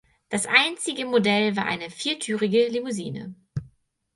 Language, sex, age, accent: German, female, 19-29, Deutschland Deutsch